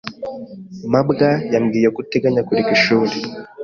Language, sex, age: Kinyarwanda, male, 19-29